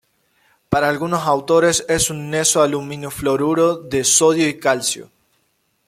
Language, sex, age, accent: Spanish, female, 19-29, Rioplatense: Argentina, Uruguay, este de Bolivia, Paraguay